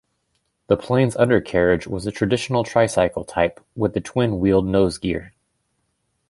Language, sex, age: English, male, 30-39